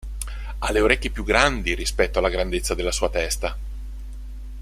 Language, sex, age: Italian, male, 50-59